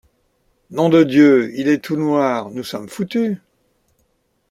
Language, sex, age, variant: French, male, 70-79, Français de métropole